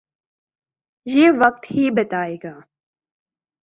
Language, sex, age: Urdu, male, 19-29